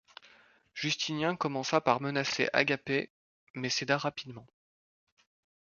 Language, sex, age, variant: French, male, 30-39, Français de métropole